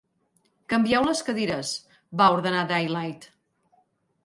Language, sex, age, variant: Catalan, female, 40-49, Central